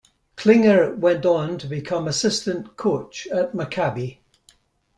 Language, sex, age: English, male, 70-79